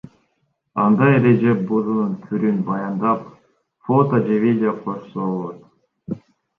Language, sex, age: Kyrgyz, male, 19-29